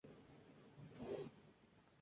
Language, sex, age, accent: Spanish, male, 19-29, México